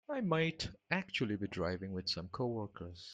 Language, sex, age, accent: English, male, 19-29, India and South Asia (India, Pakistan, Sri Lanka)